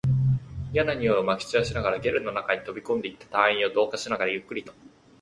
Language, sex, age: Japanese, male, under 19